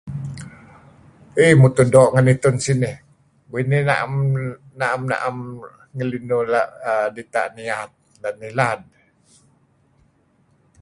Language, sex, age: Kelabit, male, 60-69